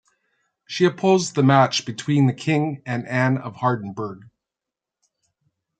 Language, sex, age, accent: English, male, 60-69, Canadian English